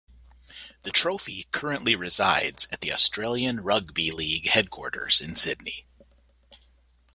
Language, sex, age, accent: English, male, 30-39, United States English